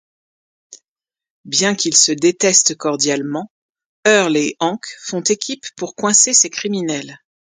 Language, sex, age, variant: French, female, 40-49, Français de métropole